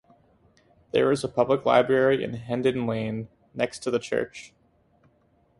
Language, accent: English, United States English